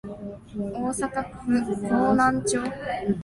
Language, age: Japanese, 19-29